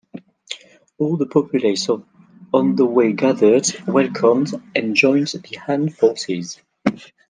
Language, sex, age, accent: English, male, 40-49, England English